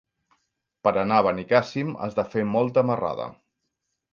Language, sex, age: Catalan, male, 40-49